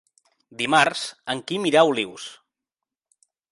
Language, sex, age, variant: Catalan, male, 30-39, Central